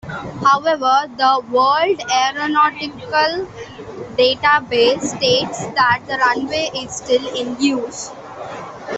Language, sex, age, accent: English, female, under 19, India and South Asia (India, Pakistan, Sri Lanka)